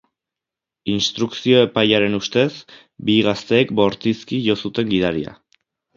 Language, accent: Basque, Erdialdekoa edo Nafarra (Gipuzkoa, Nafarroa)